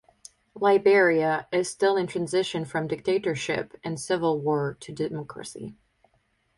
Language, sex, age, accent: English, female, 19-29, United States English